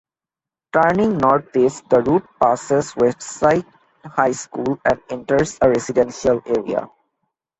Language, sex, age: English, male, 19-29